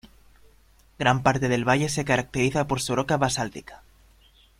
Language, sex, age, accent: Spanish, male, 19-29, España: Centro-Sur peninsular (Madrid, Toledo, Castilla-La Mancha)